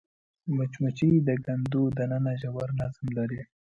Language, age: Pashto, under 19